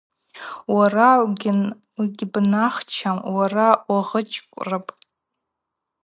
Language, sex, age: Abaza, female, 30-39